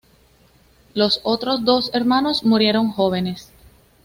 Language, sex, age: Spanish, female, 19-29